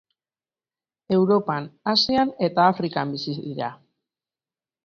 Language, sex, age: Basque, female, 50-59